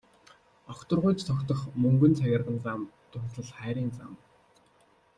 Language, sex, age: Mongolian, male, 19-29